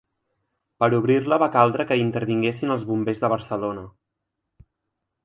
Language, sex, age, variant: Catalan, male, 19-29, Central